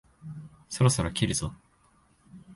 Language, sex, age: Japanese, male, 19-29